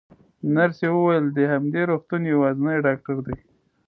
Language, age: Pashto, 30-39